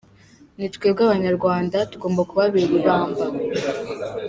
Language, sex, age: Kinyarwanda, female, under 19